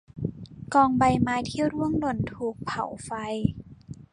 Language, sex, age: Thai, female, 19-29